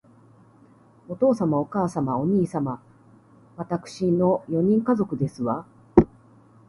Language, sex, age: Japanese, female, 40-49